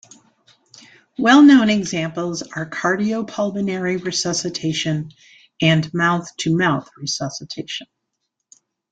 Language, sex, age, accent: English, female, 60-69, United States English